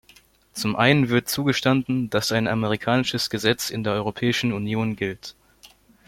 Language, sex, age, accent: German, male, under 19, Deutschland Deutsch